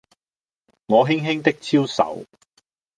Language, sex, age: Cantonese, male, 50-59